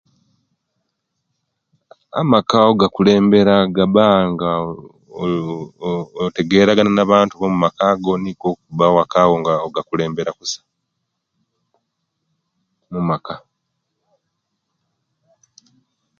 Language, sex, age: Kenyi, male, 50-59